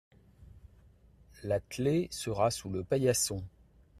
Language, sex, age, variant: French, male, 50-59, Français de métropole